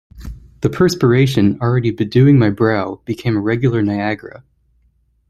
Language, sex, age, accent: English, male, 19-29, United States English